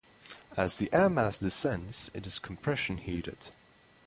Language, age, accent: English, 19-29, United States English; England English